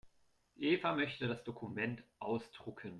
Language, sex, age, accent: German, male, 30-39, Deutschland Deutsch